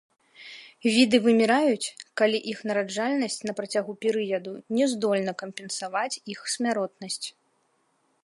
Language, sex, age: Belarusian, female, 30-39